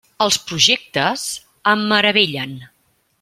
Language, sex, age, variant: Catalan, female, 40-49, Central